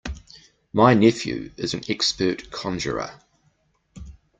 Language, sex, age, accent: English, male, 40-49, New Zealand English